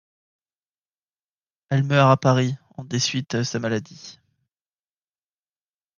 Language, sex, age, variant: French, male, 19-29, Français de métropole